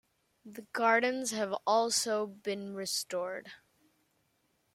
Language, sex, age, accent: English, male, under 19, United States English